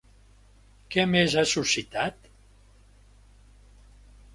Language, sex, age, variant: Catalan, male, 70-79, Central